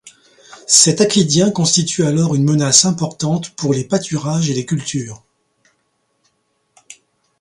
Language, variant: French, Français de métropole